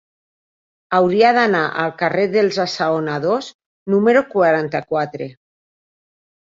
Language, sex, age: Catalan, female, 40-49